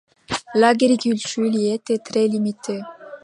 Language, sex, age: French, female, 19-29